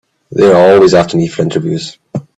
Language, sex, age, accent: English, male, 19-29, Scottish English